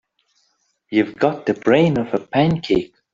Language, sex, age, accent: English, male, 30-39, India and South Asia (India, Pakistan, Sri Lanka)